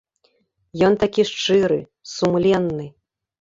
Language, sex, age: Belarusian, female, 30-39